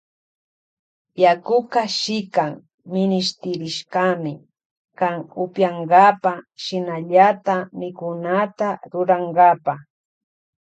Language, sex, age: Loja Highland Quichua, female, 40-49